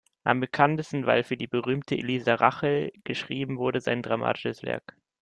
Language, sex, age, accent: German, male, 19-29, Deutschland Deutsch